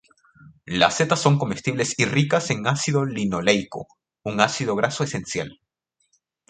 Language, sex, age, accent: Spanish, male, under 19, Andino-Pacífico: Colombia, Perú, Ecuador, oeste de Bolivia y Venezuela andina